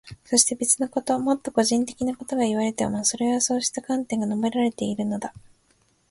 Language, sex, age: Japanese, female, 19-29